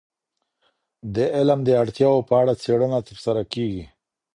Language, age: Pashto, 50-59